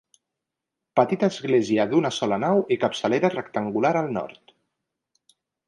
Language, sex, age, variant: Catalan, female, 30-39, Central